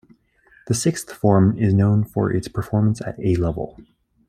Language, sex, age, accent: English, male, 19-29, Canadian English